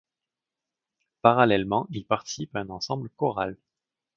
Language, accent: French, Français du Canada